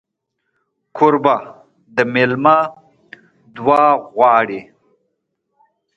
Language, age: Pashto, 40-49